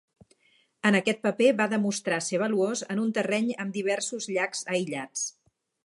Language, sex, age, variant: Catalan, female, 40-49, Central